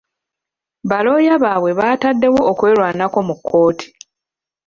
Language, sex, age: Ganda, female, 30-39